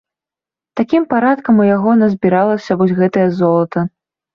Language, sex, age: Belarusian, female, 19-29